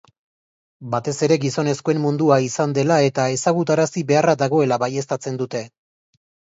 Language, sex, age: Basque, male, 30-39